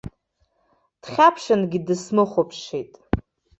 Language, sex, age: Abkhazian, female, 30-39